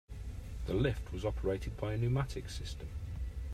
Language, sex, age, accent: English, male, 40-49, England English